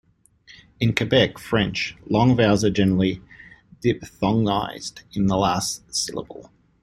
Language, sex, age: English, male, 40-49